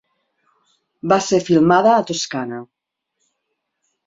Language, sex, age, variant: Catalan, female, 40-49, Central